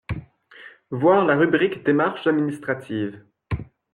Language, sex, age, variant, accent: French, male, 19-29, Français d'Amérique du Nord, Français du Canada